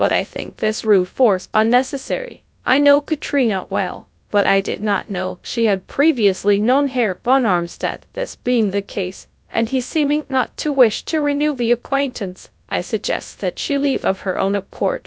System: TTS, GradTTS